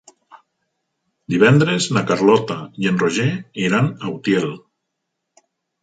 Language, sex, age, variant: Catalan, male, 50-59, Nord-Occidental